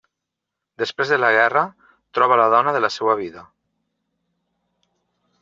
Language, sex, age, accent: Catalan, male, 50-59, valencià